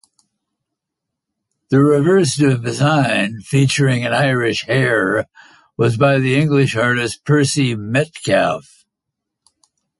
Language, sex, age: English, male, 80-89